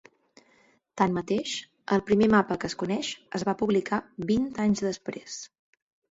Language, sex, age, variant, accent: Catalan, female, 30-39, Central, central; estàndard